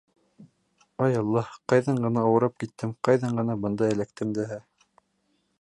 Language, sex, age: Bashkir, male, 19-29